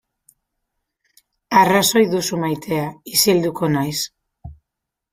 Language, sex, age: Basque, female, 30-39